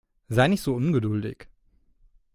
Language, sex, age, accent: German, male, 30-39, Deutschland Deutsch